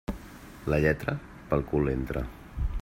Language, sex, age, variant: Catalan, male, 40-49, Central